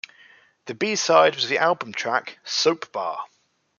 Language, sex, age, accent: English, male, 19-29, England English